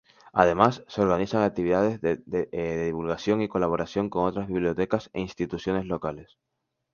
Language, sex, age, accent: Spanish, male, 19-29, España: Islas Canarias